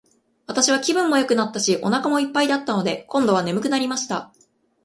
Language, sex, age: Japanese, female, 19-29